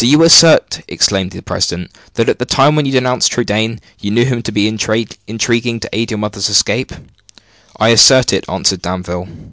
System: none